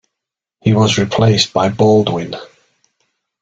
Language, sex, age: English, male, 60-69